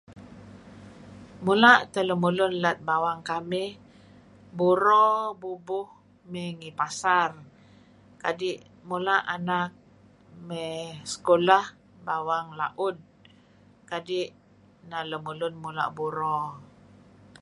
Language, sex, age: Kelabit, female, 60-69